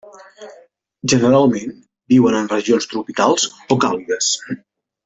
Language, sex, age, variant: Catalan, male, 50-59, Central